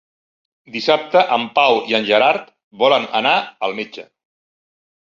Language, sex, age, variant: Catalan, male, 40-49, Central